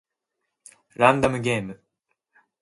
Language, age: Japanese, 19-29